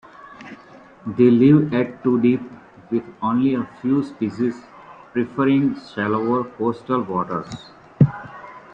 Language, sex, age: English, male, 30-39